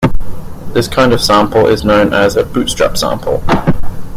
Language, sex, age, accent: English, male, 19-29, England English